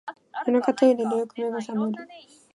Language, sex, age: Japanese, female, under 19